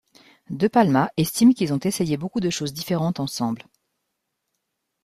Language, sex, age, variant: French, female, 40-49, Français de métropole